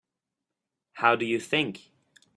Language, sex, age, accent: English, male, 19-29, United States English